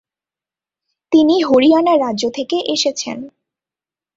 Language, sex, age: Bengali, female, 19-29